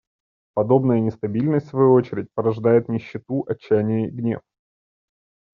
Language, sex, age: Russian, male, 30-39